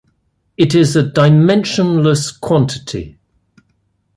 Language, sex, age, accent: English, male, 60-69, England English